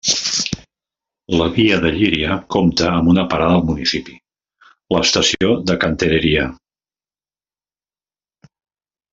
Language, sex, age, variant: Catalan, male, 50-59, Central